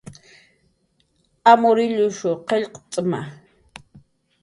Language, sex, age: Jaqaru, female, 40-49